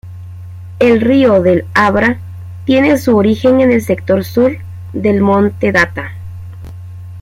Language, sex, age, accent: Spanish, female, 30-39, América central